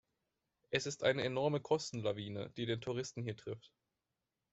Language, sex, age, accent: German, male, 19-29, Deutschland Deutsch